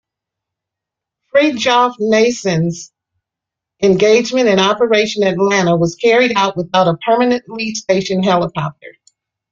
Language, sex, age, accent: English, female, 50-59, United States English